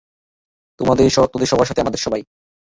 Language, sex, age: Bengali, male, under 19